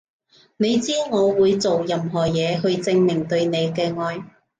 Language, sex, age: Cantonese, female, 30-39